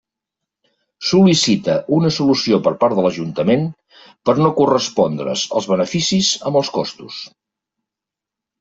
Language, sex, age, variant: Catalan, male, 50-59, Central